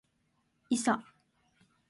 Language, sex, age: Japanese, female, 19-29